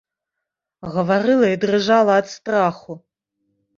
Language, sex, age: Belarusian, female, 30-39